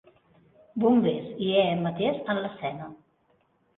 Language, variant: Catalan, Central